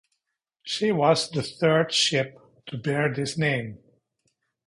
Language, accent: English, United States English